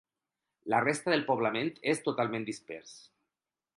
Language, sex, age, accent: Catalan, male, 40-49, valencià